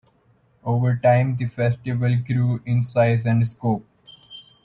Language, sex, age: English, male, 19-29